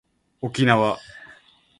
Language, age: Japanese, 19-29